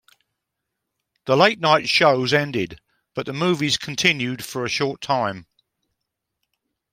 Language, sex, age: English, male, 70-79